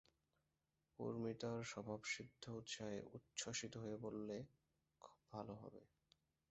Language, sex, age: Bengali, male, 19-29